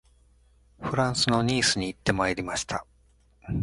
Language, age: Japanese, 50-59